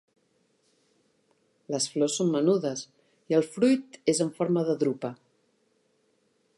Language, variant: Catalan, Central